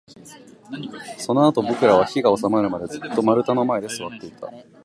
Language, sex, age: Japanese, male, 19-29